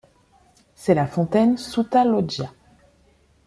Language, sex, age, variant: French, female, 19-29, Français de métropole